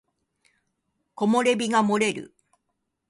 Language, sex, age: Japanese, female, 60-69